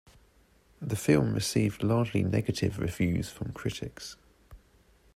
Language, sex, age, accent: English, male, 30-39, England English